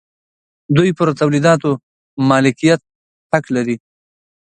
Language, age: Pashto, 30-39